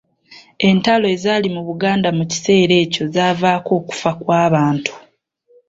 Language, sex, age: Ganda, female, 19-29